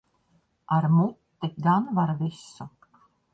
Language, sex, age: Latvian, female, 50-59